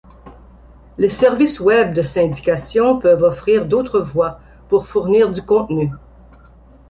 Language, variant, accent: French, Français d'Amérique du Nord, Français du Canada